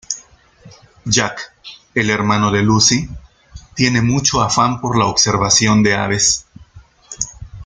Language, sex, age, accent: Spanish, male, 40-49, Andino-Pacífico: Colombia, Perú, Ecuador, oeste de Bolivia y Venezuela andina